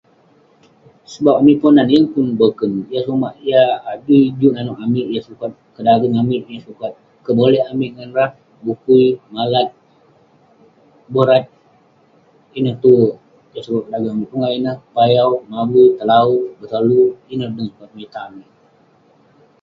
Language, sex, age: Western Penan, male, 19-29